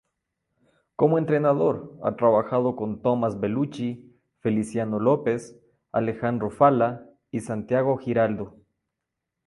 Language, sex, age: Spanish, male, 40-49